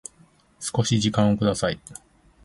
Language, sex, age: Japanese, male, 40-49